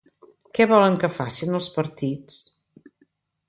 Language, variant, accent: Catalan, Central, central